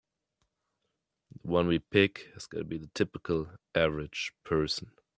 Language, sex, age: English, male, 30-39